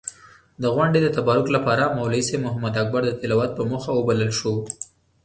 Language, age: Pashto, 30-39